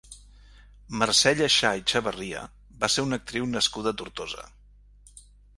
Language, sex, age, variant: Catalan, male, 50-59, Central